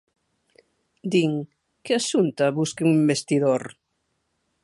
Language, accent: Galician, Normativo (estándar)